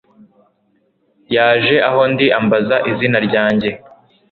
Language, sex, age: Kinyarwanda, male, 19-29